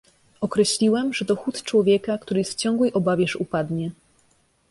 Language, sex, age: Polish, female, 19-29